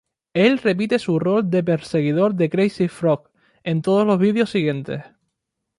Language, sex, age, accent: Spanish, male, 19-29, España: Islas Canarias